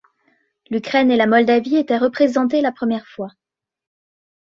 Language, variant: French, Français de métropole